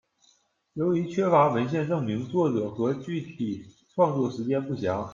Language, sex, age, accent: Chinese, male, 19-29, 出生地：辽宁省